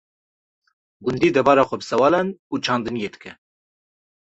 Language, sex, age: Kurdish, male, 19-29